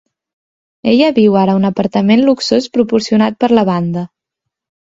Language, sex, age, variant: Catalan, female, 19-29, Central